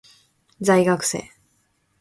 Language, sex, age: Japanese, female, 19-29